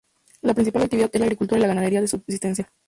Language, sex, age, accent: Spanish, female, under 19, México